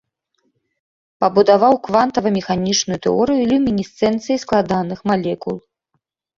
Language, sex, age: Belarusian, female, 19-29